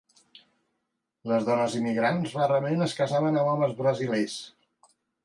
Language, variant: Catalan, Central